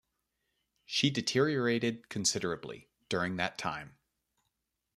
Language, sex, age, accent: English, male, 30-39, United States English